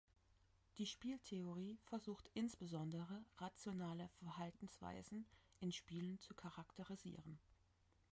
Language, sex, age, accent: German, female, 30-39, Deutschland Deutsch